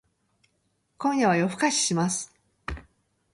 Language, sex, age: Japanese, female, 50-59